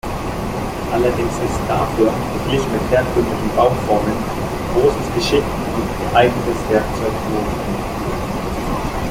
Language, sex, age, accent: German, male, 19-29, Deutschland Deutsch